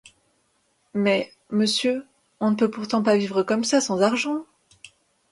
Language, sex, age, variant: French, female, 19-29, Français de métropole